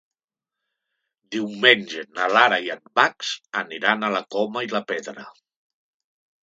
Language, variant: Catalan, Nord-Occidental